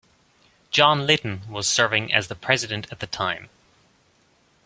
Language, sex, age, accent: English, male, 30-39, Irish English